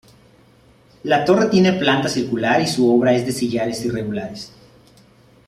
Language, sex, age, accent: Spanish, male, 30-39, México